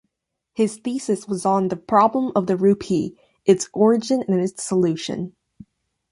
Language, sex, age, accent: English, female, 19-29, United States English